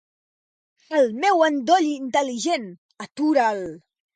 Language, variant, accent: Catalan, Central, central; septentrional